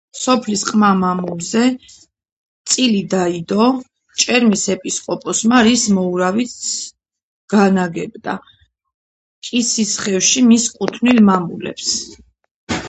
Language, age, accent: Georgian, under 19, ჩვეულებრივი